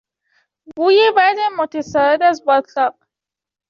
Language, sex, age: Persian, female, under 19